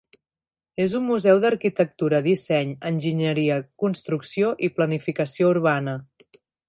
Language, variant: Catalan, Central